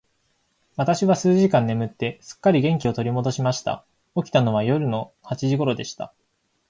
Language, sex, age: Japanese, male, 19-29